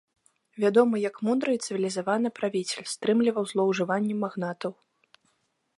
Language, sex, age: Belarusian, female, 19-29